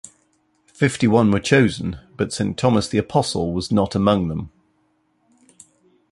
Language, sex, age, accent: English, male, 40-49, England English